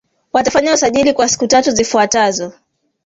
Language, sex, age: Swahili, female, 19-29